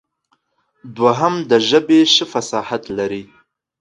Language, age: Pashto, 19-29